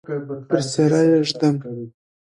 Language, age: Pashto, 30-39